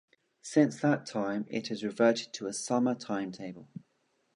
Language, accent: English, England English